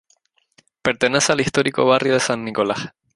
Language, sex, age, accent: Spanish, male, 19-29, España: Islas Canarias